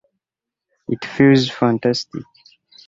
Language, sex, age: English, male, 19-29